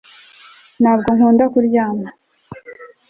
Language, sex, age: Kinyarwanda, female, 19-29